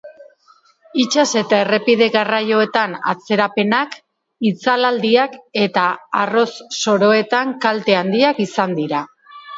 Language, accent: Basque, Mendebalekoa (Araba, Bizkaia, Gipuzkoako mendebaleko herri batzuk)